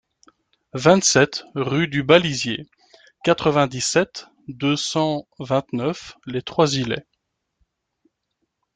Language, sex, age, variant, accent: French, male, 30-39, Français d'Europe, Français de Belgique